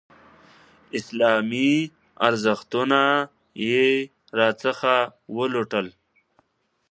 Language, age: Pashto, 19-29